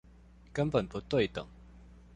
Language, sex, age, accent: Chinese, male, 19-29, 出生地：彰化縣